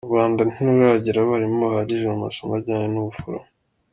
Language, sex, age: Kinyarwanda, male, under 19